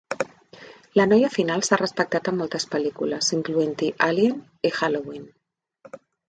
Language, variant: Catalan, Central